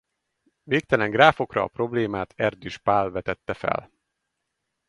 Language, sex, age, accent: Hungarian, male, 30-39, budapesti